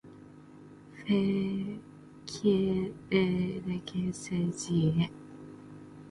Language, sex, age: Japanese, female, 19-29